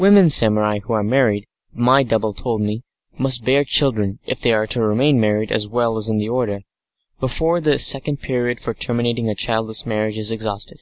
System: none